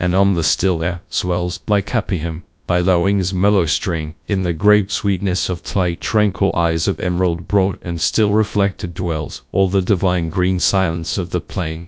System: TTS, GradTTS